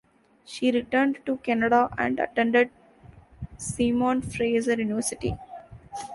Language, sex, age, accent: English, female, 19-29, India and South Asia (India, Pakistan, Sri Lanka)